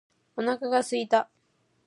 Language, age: Japanese, under 19